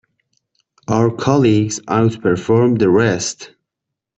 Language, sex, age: English, male, 30-39